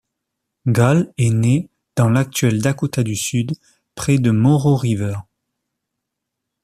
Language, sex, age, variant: French, male, 40-49, Français de métropole